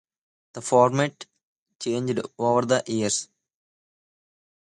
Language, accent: English, United States English